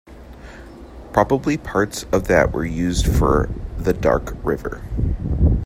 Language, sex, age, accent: English, male, 19-29, United States English